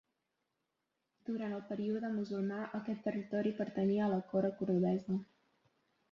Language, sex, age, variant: Catalan, female, 30-39, Central